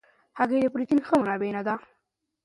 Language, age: Pashto, 19-29